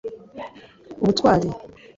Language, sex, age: Kinyarwanda, female, 19-29